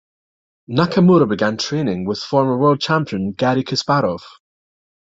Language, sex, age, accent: English, male, 40-49, Scottish English